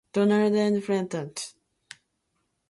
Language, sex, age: English, female, 19-29